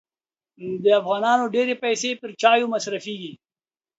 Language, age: Pashto, 50-59